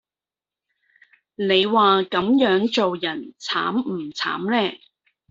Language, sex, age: Cantonese, female, 30-39